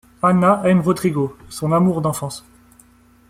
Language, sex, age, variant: French, male, 19-29, Français de métropole